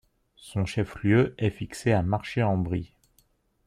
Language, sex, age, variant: French, male, 40-49, Français de métropole